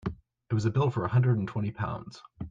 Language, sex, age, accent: English, male, under 19, United States English